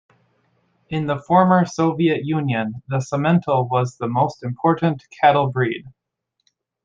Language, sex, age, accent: English, male, 19-29, United States English